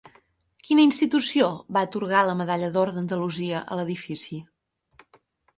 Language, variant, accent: Catalan, Central, Girona